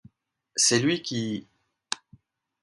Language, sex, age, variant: French, male, 50-59, Français de métropole